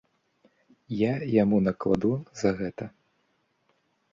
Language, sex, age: Belarusian, male, 19-29